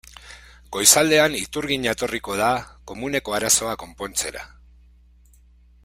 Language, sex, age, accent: Basque, male, 30-39, Mendebalekoa (Araba, Bizkaia, Gipuzkoako mendebaleko herri batzuk)